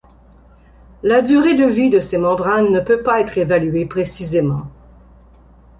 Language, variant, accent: French, Français d'Amérique du Nord, Français du Canada